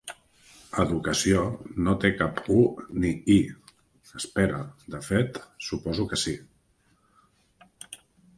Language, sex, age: Catalan, male, 40-49